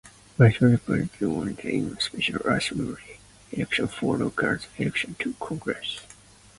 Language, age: English, 19-29